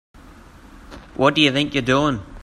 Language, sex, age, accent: English, male, 19-29, Australian English